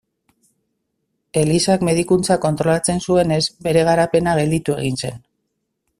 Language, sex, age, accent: Basque, female, 40-49, Mendebalekoa (Araba, Bizkaia, Gipuzkoako mendebaleko herri batzuk)